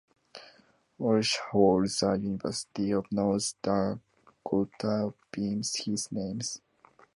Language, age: English, 19-29